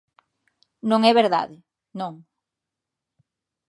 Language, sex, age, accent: Galician, female, 40-49, Atlántico (seseo e gheada)